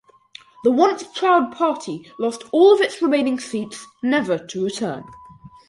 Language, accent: English, England English